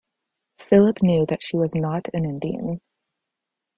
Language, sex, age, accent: English, female, 19-29, United States English